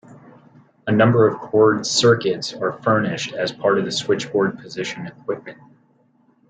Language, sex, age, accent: English, male, 30-39, United States English